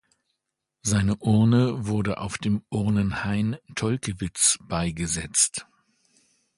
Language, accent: German, Deutschland Deutsch